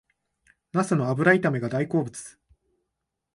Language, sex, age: Japanese, male, 19-29